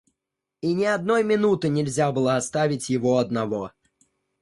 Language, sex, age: Russian, male, 19-29